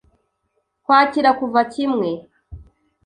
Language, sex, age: Kinyarwanda, female, 30-39